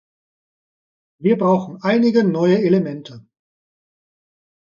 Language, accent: German, Deutschland Deutsch